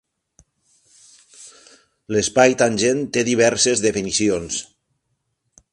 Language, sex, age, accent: Catalan, male, 50-59, valencià